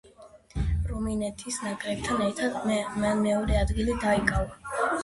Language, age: Georgian, 19-29